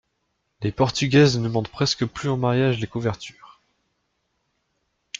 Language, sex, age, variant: French, male, 19-29, Français de métropole